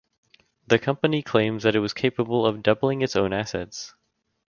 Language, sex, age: English, male, under 19